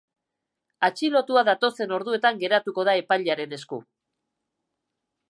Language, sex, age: Basque, female, 40-49